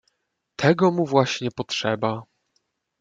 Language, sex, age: Polish, male, 19-29